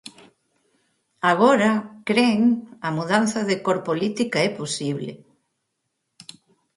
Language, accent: Galician, Atlántico (seseo e gheada); Normativo (estándar)